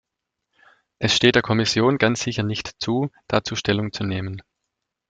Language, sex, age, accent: German, male, 50-59, Deutschland Deutsch